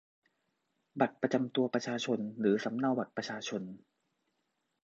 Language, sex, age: Thai, male, 30-39